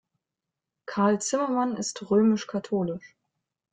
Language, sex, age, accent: German, female, 19-29, Deutschland Deutsch